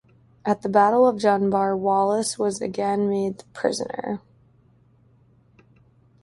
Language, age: English, 19-29